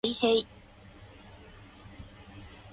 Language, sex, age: Japanese, female, 19-29